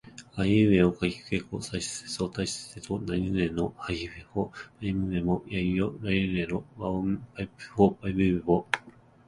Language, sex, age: Japanese, male, 30-39